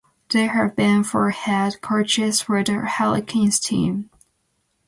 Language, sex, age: English, female, 19-29